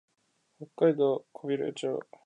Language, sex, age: Japanese, male, 19-29